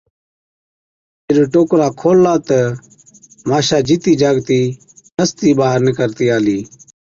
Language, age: Od, 30-39